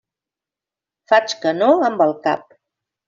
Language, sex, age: Catalan, female, 50-59